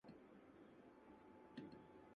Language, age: English, 30-39